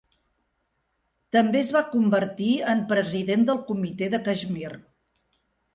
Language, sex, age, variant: Catalan, female, 60-69, Central